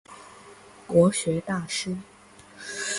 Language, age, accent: Chinese, under 19, 出生地：福建省